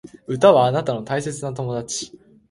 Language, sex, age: Japanese, male, under 19